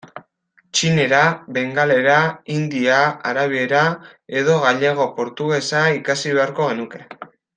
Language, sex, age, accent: Basque, male, under 19, Erdialdekoa edo Nafarra (Gipuzkoa, Nafarroa)